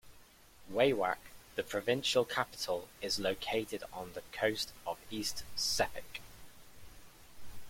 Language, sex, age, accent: English, male, 19-29, England English